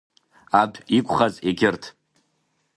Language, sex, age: Abkhazian, male, under 19